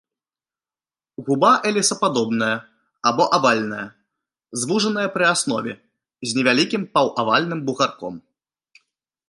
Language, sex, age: Belarusian, male, 19-29